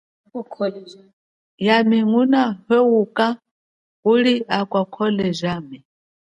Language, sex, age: Chokwe, female, 40-49